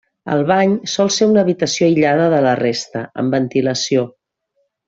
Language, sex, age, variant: Catalan, female, 40-49, Central